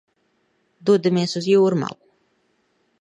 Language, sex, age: Latvian, female, 40-49